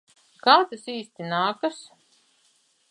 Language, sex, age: Latvian, female, 50-59